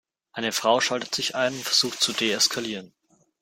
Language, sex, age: German, male, under 19